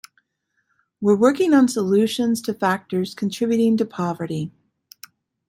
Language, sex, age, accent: English, female, 50-59, United States English